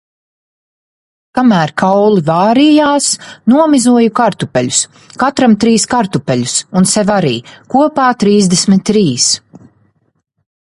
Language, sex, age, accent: Latvian, female, 40-49, bez akcenta